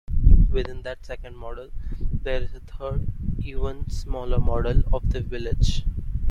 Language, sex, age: English, male, 19-29